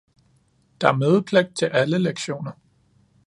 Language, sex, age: Danish, male, 30-39